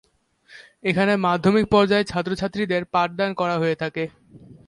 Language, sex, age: Bengali, male, under 19